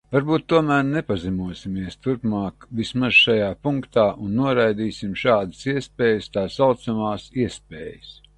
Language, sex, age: Latvian, male, 60-69